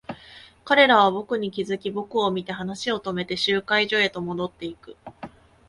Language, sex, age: Japanese, female, 30-39